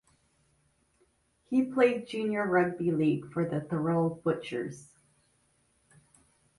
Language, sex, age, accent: English, female, 40-49, United States English